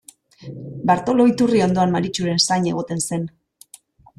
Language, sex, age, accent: Basque, female, 40-49, Mendebalekoa (Araba, Bizkaia, Gipuzkoako mendebaleko herri batzuk)